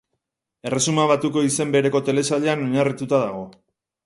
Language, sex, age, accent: Basque, male, 30-39, Erdialdekoa edo Nafarra (Gipuzkoa, Nafarroa)